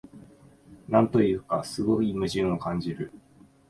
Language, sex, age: Japanese, male, 19-29